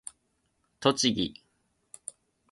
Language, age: Japanese, 19-29